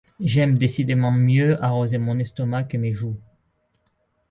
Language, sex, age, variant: French, male, 30-39, Français de métropole